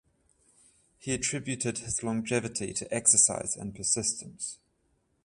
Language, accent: English, United States English; Australian English; England English; New Zealand English; Welsh English